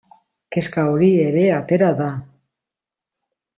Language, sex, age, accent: Basque, male, 50-59, Mendebalekoa (Araba, Bizkaia, Gipuzkoako mendebaleko herri batzuk)